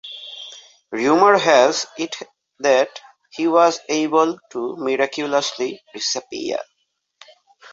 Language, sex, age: English, male, 19-29